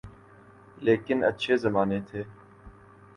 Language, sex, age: Urdu, male, 19-29